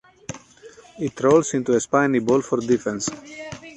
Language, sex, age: English, male, 40-49